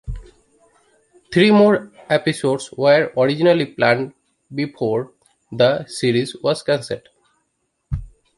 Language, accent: English, India and South Asia (India, Pakistan, Sri Lanka)